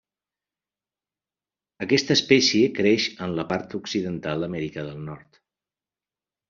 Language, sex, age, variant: Catalan, male, 60-69, Central